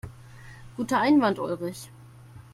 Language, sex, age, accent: German, female, 19-29, Deutschland Deutsch